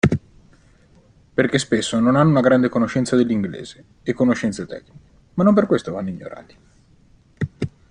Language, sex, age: Italian, male, 19-29